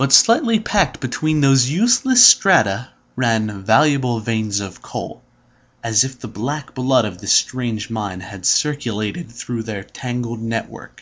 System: none